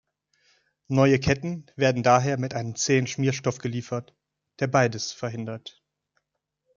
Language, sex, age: German, male, 30-39